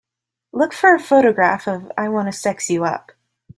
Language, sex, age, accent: English, female, under 19, United States English